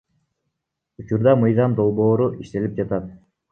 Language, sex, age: Kyrgyz, male, 19-29